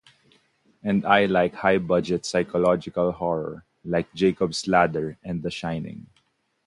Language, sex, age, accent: English, male, 19-29, Filipino